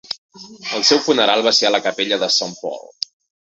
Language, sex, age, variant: Catalan, male, 30-39, Central